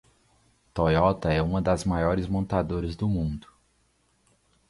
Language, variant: Portuguese, Portuguese (Brasil)